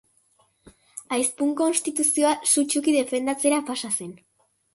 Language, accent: Basque, Erdialdekoa edo Nafarra (Gipuzkoa, Nafarroa)